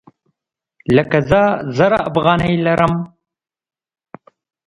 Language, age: Pashto, 30-39